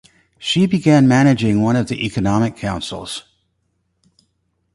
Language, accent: English, United States English